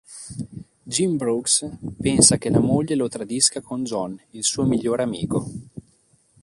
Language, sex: Italian, male